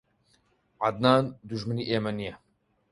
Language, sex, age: Central Kurdish, male, 19-29